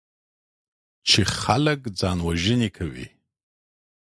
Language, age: Pashto, 50-59